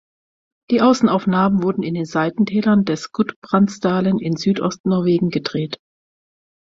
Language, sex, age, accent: German, female, 50-59, Deutschland Deutsch